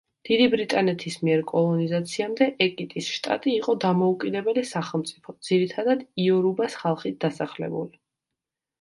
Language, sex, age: Georgian, female, 19-29